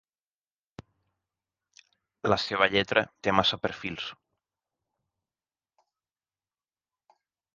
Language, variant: Catalan, Central